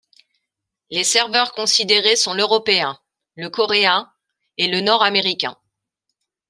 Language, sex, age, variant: French, female, 40-49, Français de métropole